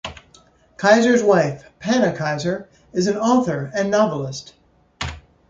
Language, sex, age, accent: English, male, 30-39, United States English